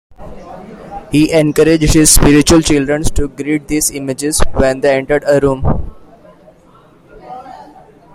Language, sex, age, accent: English, male, 19-29, India and South Asia (India, Pakistan, Sri Lanka)